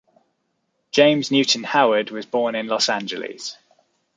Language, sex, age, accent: English, male, 30-39, England English